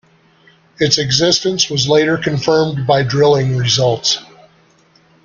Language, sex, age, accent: English, male, 50-59, United States English